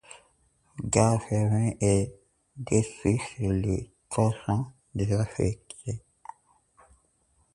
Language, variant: French, Français d'Afrique subsaharienne et des îles africaines